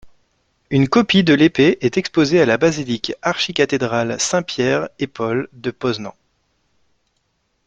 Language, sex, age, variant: French, male, 30-39, Français de métropole